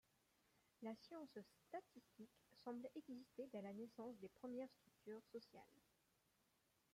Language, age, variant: French, 19-29, Français de métropole